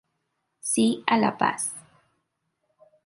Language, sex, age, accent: Spanish, female, 19-29, México